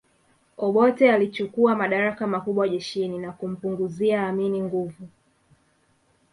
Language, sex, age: Swahili, female, 19-29